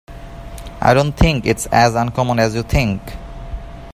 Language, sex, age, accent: English, male, 19-29, India and South Asia (India, Pakistan, Sri Lanka)